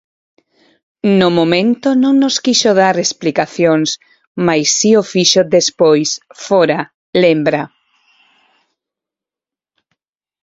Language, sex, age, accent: Galician, female, 50-59, Normativo (estándar)